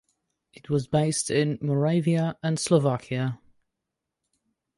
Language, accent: English, England English